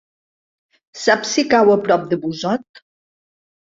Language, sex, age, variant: Catalan, female, 50-59, Central